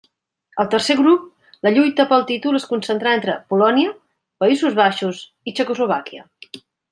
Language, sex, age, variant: Catalan, female, 50-59, Central